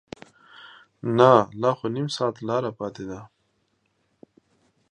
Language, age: Pashto, 30-39